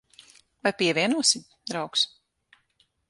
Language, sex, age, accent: Latvian, female, 30-39, Kurzeme